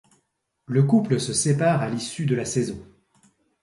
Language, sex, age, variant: French, male, 60-69, Français de métropole